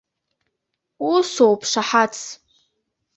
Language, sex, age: Abkhazian, female, under 19